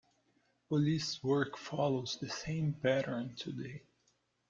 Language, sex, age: English, male, 19-29